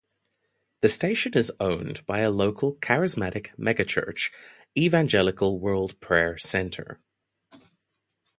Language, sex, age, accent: English, male, 19-29, Southern African (South Africa, Zimbabwe, Namibia)